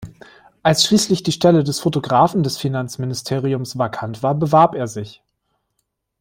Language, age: German, 30-39